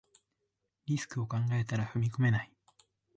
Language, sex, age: Japanese, male, 19-29